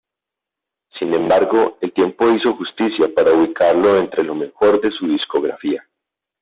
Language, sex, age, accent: Spanish, male, 19-29, Andino-Pacífico: Colombia, Perú, Ecuador, oeste de Bolivia y Venezuela andina